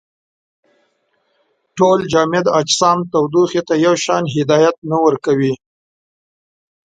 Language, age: Pashto, 40-49